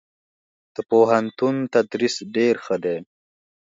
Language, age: Pashto, 19-29